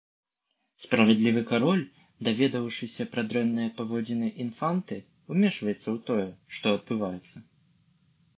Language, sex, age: Belarusian, male, 19-29